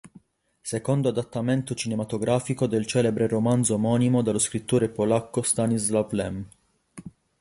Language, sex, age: Italian, male, 19-29